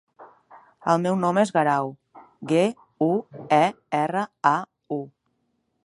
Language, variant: Catalan, Nord-Occidental